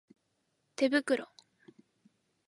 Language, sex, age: Japanese, female, 19-29